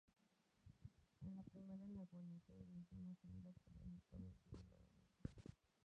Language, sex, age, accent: Spanish, female, under 19, México